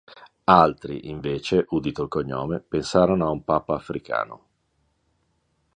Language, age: Italian, 50-59